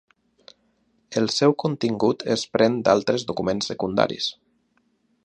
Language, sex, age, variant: Catalan, male, 40-49, Nord-Occidental